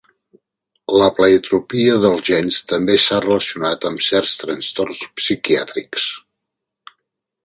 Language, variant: Catalan, Central